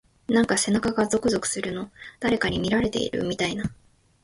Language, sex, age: Japanese, female, 19-29